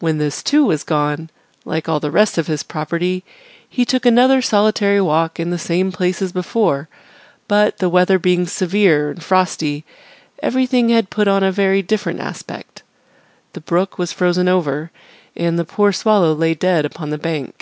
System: none